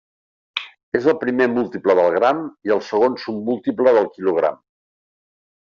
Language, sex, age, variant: Catalan, male, 70-79, Central